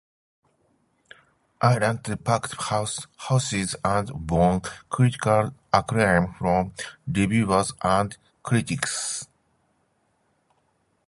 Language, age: English, 50-59